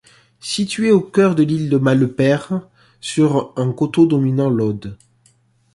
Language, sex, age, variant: French, male, 30-39, Français de métropole